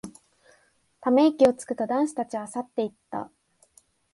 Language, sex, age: Japanese, female, 19-29